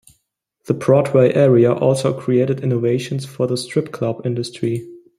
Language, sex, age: English, male, 19-29